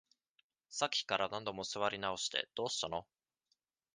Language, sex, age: Japanese, male, 19-29